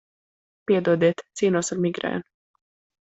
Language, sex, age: Latvian, female, under 19